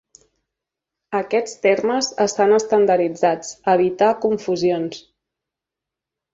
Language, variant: Catalan, Central